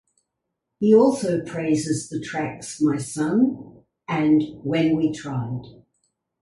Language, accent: English, Australian English